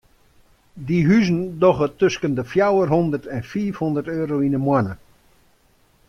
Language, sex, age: Western Frisian, male, 60-69